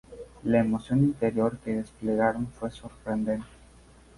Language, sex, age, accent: Spanish, male, 19-29, México